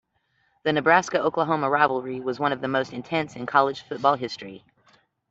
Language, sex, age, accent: English, female, 50-59, United States English